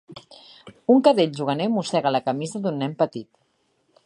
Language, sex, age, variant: Catalan, female, 40-49, Central